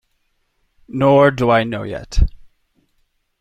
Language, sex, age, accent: English, male, 19-29, Canadian English